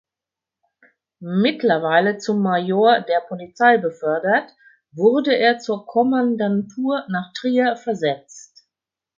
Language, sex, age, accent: German, female, 60-69, Deutschland Deutsch